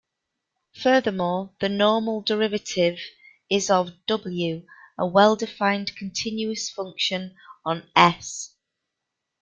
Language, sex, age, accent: English, female, 40-49, England English